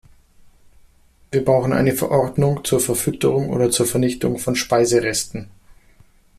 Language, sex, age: German, male, 30-39